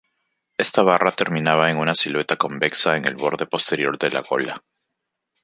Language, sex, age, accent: Spanish, male, 19-29, Andino-Pacífico: Colombia, Perú, Ecuador, oeste de Bolivia y Venezuela andina